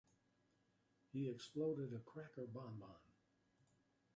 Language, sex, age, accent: English, male, 70-79, United States English